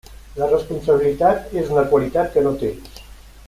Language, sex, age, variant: Catalan, male, 60-69, Central